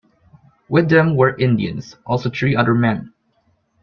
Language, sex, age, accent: English, male, under 19, Filipino